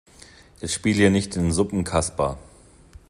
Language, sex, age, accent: German, male, 40-49, Deutschland Deutsch